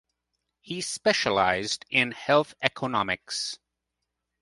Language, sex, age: English, male, 50-59